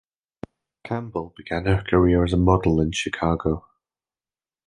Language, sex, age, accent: English, male, 40-49, Scottish English